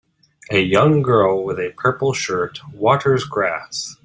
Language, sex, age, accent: English, male, 19-29, United States English